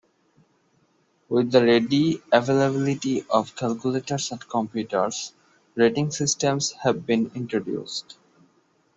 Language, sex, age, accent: English, male, 19-29, India and South Asia (India, Pakistan, Sri Lanka)